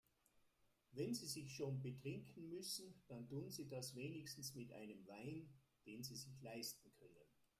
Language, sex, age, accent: German, male, 70-79, Österreichisches Deutsch